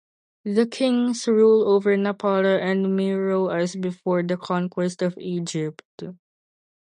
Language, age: English, under 19